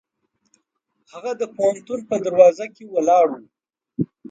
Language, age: Pashto, 50-59